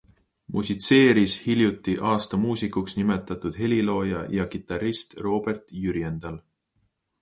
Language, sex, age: Estonian, male, 19-29